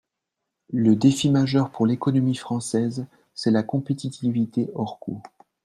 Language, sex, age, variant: French, male, 40-49, Français de métropole